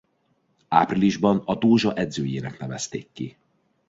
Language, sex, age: Hungarian, male, 40-49